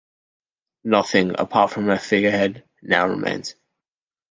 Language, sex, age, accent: English, male, 19-29, Australian English